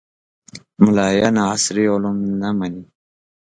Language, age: Pashto, 19-29